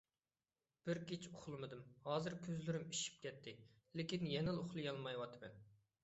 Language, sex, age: Uyghur, male, 19-29